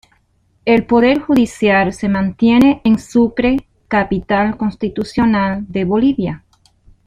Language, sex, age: Spanish, female, 50-59